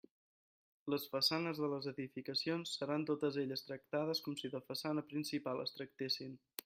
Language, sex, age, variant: Catalan, male, 19-29, Central